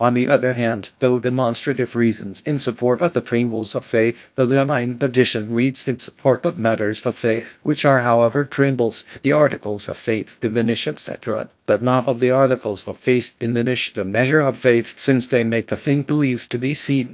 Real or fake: fake